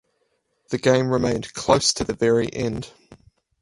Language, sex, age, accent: English, male, 19-29, New Zealand English